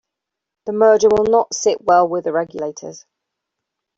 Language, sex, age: English, female, 40-49